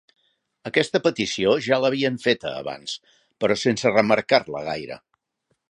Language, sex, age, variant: Catalan, male, 60-69, Central